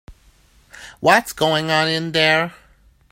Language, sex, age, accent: English, male, 19-29, Canadian English